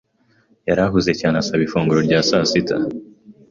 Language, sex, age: Kinyarwanda, male, 19-29